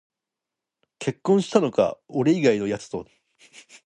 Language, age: Japanese, under 19